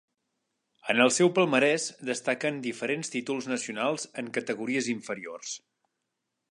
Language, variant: Catalan, Central